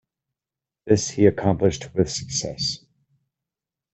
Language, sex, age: English, male, 40-49